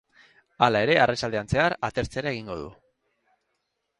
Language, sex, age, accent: Basque, male, 30-39, Erdialdekoa edo Nafarra (Gipuzkoa, Nafarroa)